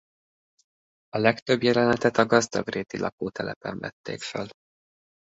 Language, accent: Hungarian, budapesti